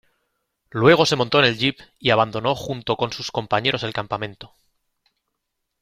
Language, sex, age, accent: Spanish, male, 30-39, España: Centro-Sur peninsular (Madrid, Toledo, Castilla-La Mancha)